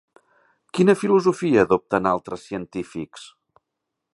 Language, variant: Catalan, Central